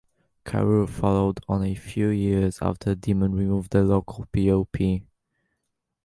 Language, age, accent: English, under 19, England English